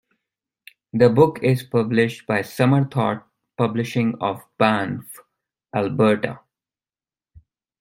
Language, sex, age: English, male, 19-29